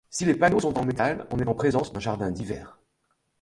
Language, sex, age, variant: French, male, 60-69, Français de métropole